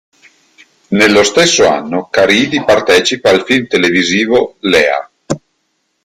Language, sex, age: Italian, male, 40-49